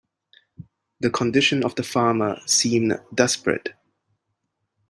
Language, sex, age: English, male, 30-39